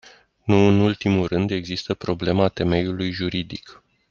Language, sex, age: Romanian, male, 40-49